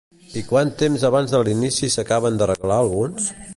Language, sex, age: Catalan, male, 40-49